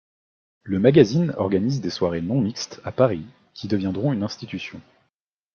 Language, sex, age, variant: French, male, 19-29, Français de métropole